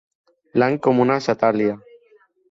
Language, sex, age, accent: Catalan, male, under 19, valencià